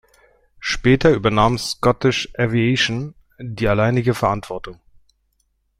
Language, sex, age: German, male, 30-39